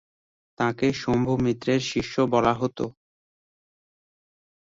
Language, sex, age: Bengali, male, 19-29